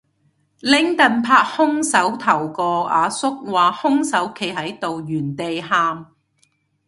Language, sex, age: Cantonese, female, 40-49